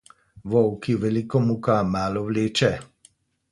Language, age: Slovenian, 50-59